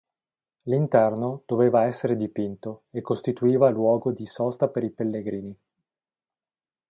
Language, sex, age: Italian, male, 19-29